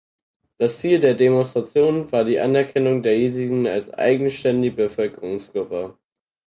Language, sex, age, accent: German, male, under 19, Deutschland Deutsch